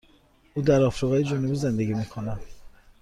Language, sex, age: Persian, male, 30-39